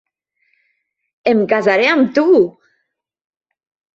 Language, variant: Catalan, Nord-Occidental